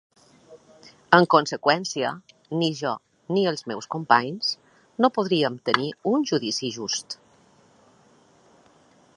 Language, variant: Catalan, Balear